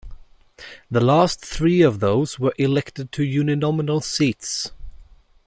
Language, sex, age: English, male, 19-29